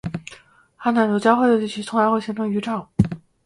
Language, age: Chinese, 19-29